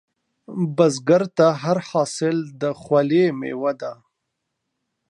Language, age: Pashto, 19-29